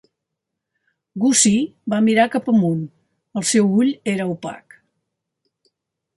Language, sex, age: Catalan, female, 70-79